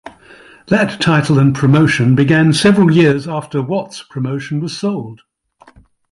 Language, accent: English, England English